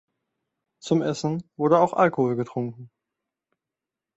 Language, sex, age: German, male, 19-29